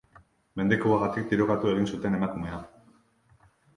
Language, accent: Basque, Mendebalekoa (Araba, Bizkaia, Gipuzkoako mendebaleko herri batzuk)